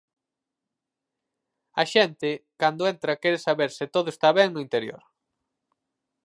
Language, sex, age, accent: Galician, male, 19-29, Central (gheada)